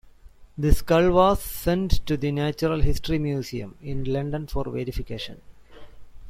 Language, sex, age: English, male, 40-49